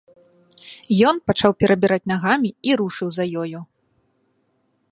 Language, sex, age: Belarusian, female, 19-29